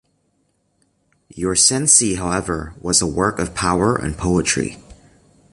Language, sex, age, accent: English, male, 19-29, United States English